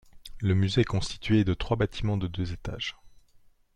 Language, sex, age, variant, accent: French, male, 30-39, Français d'Europe, Français de Suisse